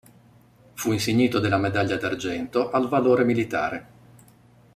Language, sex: Italian, male